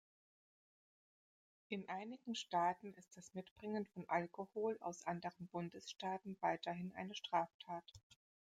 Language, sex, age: German, female, 30-39